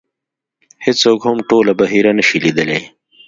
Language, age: Pashto, 30-39